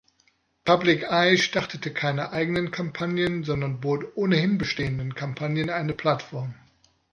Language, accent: German, Deutschland Deutsch